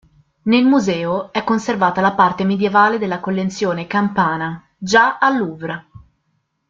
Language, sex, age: Italian, female, under 19